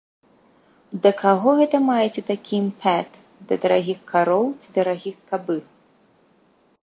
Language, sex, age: Belarusian, female, 30-39